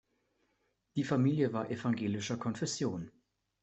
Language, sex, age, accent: German, male, 19-29, Deutschland Deutsch